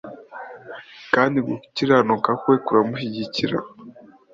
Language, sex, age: Kinyarwanda, male, under 19